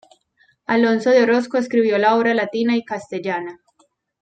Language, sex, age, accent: Spanish, female, 30-39, Andino-Pacífico: Colombia, Perú, Ecuador, oeste de Bolivia y Venezuela andina